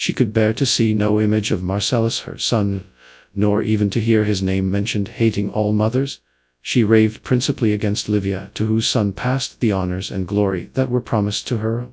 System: TTS, FastPitch